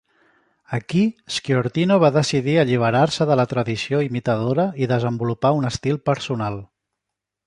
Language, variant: Catalan, Central